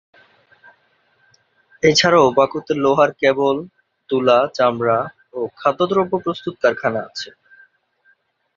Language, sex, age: Bengali, male, 19-29